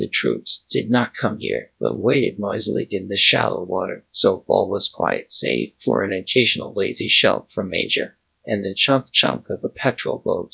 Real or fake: fake